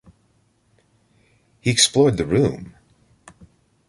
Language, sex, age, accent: English, male, 40-49, United States English